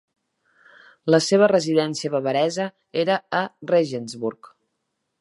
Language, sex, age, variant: Catalan, female, 40-49, Central